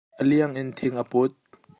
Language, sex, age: Hakha Chin, male, 30-39